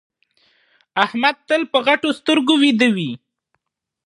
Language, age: Pashto, 19-29